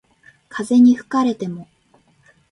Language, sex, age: Japanese, female, 19-29